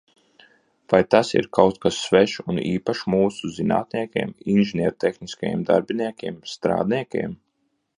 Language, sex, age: Latvian, male, 30-39